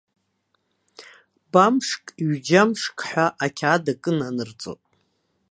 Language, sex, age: Abkhazian, female, 60-69